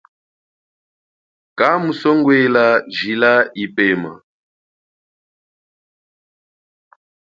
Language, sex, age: Chokwe, male, 40-49